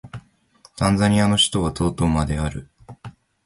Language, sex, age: Japanese, male, 19-29